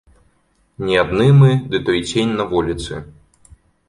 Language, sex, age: Belarusian, male, 19-29